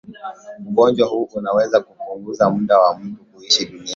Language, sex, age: Swahili, male, 19-29